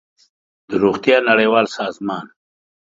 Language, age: Pashto, 50-59